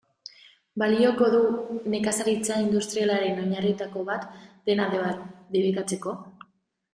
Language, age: Basque, 19-29